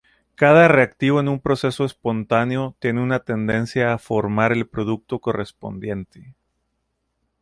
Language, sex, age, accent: Spanish, male, 40-49, México